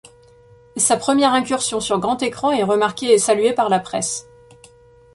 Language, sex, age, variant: French, female, 30-39, Français de métropole